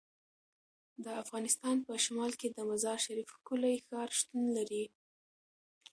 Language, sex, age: Pashto, female, under 19